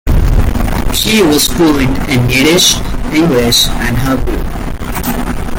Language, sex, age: English, male, 19-29